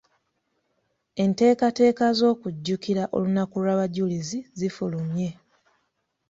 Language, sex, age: Ganda, female, 19-29